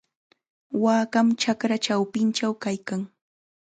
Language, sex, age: Chiquián Ancash Quechua, female, 19-29